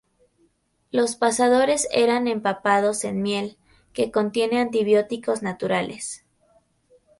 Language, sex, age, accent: Spanish, female, 19-29, México